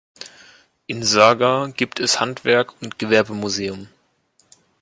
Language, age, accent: German, under 19, Deutschland Deutsch